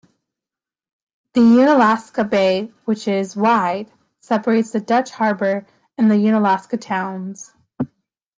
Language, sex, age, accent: English, female, 19-29, Canadian English